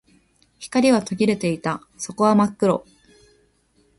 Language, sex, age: Japanese, female, 19-29